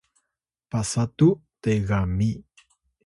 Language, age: Atayal, 30-39